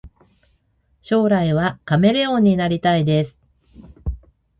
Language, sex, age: Japanese, female, 40-49